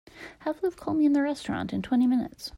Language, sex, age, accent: English, female, 30-39, United States English